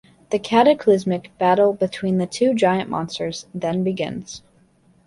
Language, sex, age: English, female, 19-29